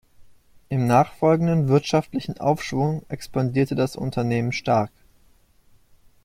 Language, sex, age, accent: German, male, 19-29, Deutschland Deutsch